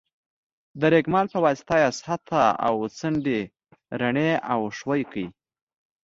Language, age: Pashto, 19-29